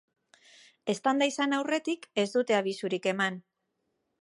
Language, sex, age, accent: Basque, female, 40-49, Mendebalekoa (Araba, Bizkaia, Gipuzkoako mendebaleko herri batzuk)